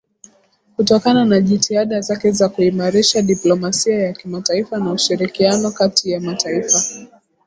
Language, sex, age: Swahili, female, 19-29